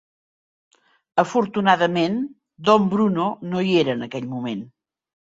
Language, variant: Catalan, Central